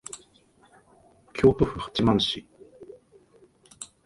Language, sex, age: Japanese, male, 40-49